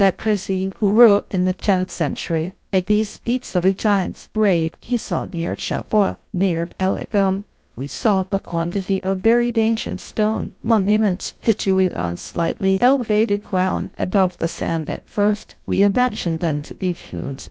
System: TTS, GlowTTS